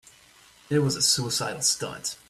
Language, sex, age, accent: English, male, 40-49, United States English